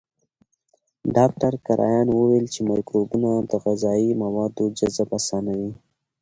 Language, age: Pashto, 19-29